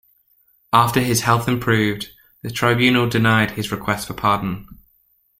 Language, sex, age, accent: English, male, 19-29, England English